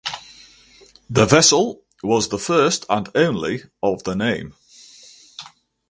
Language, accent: English, England English